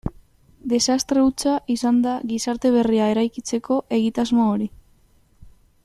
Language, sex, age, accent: Basque, female, under 19, Mendebalekoa (Araba, Bizkaia, Gipuzkoako mendebaleko herri batzuk)